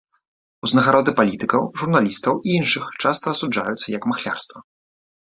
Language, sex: Belarusian, male